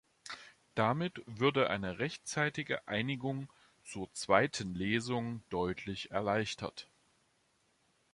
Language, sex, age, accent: German, male, 40-49, Deutschland Deutsch